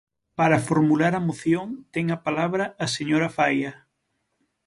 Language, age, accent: Galician, 19-29, Normativo (estándar)